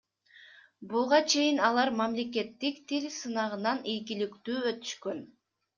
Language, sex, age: Kyrgyz, female, 19-29